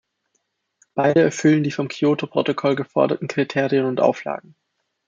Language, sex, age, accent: German, male, 19-29, Österreichisches Deutsch